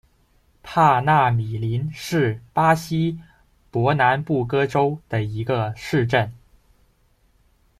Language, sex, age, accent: Chinese, male, 19-29, 出生地：广东省